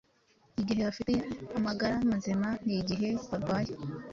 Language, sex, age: Kinyarwanda, female, 19-29